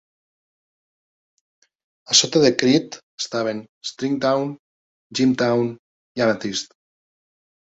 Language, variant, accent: Catalan, Nord-Occidental, Lleida